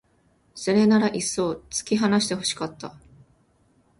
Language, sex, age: Japanese, female, 19-29